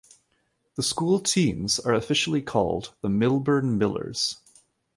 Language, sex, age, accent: English, male, 30-39, Canadian English